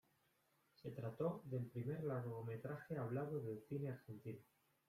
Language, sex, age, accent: Spanish, male, 30-39, España: Centro-Sur peninsular (Madrid, Toledo, Castilla-La Mancha)